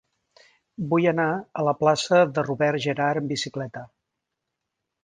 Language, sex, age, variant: Catalan, male, 50-59, Central